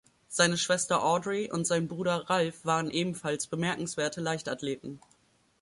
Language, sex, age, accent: German, female, 19-29, Deutschland Deutsch